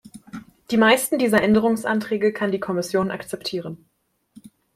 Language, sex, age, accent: German, female, 19-29, Deutschland Deutsch